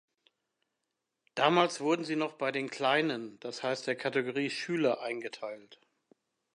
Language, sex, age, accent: German, male, 60-69, Deutschland Deutsch